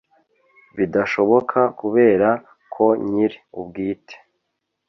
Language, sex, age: Kinyarwanda, male, 30-39